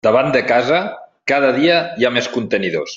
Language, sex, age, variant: Catalan, male, 40-49, Central